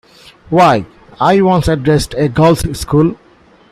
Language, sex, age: English, male, 40-49